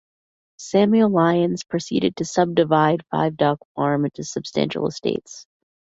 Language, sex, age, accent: English, female, 19-29, United States English